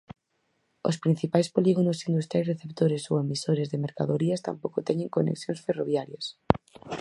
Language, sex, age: Galician, female, 19-29